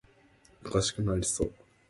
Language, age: English, 19-29